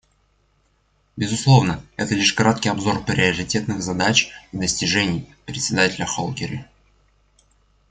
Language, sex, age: Russian, male, under 19